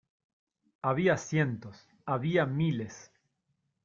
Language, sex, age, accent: Spanish, male, 30-39, Rioplatense: Argentina, Uruguay, este de Bolivia, Paraguay